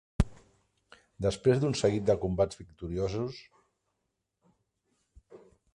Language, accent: Catalan, aprenent (recent, des del castellà)